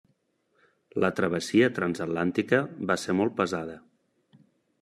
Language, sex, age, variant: Catalan, male, 40-49, Nord-Occidental